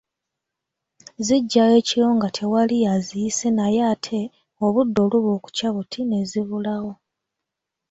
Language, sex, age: Ganda, female, 19-29